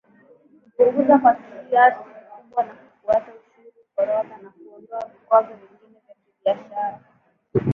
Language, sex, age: Swahili, female, 19-29